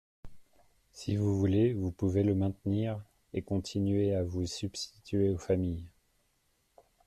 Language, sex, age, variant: French, male, 30-39, Français de métropole